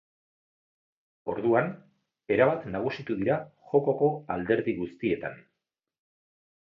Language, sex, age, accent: Basque, male, 40-49, Erdialdekoa edo Nafarra (Gipuzkoa, Nafarroa)